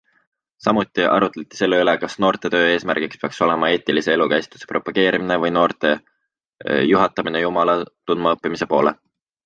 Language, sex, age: Estonian, male, 19-29